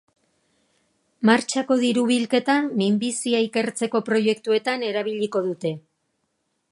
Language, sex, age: Basque, female, 60-69